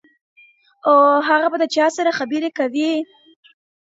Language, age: Pashto, under 19